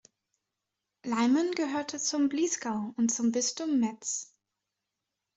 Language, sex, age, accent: German, female, 19-29, Deutschland Deutsch